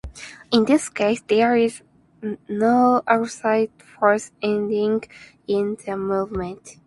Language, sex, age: English, female, under 19